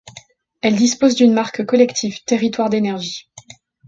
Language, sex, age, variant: French, female, 40-49, Français de métropole